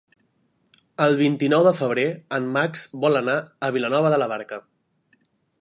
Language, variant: Catalan, Central